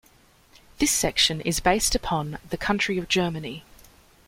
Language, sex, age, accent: English, female, 19-29, Australian English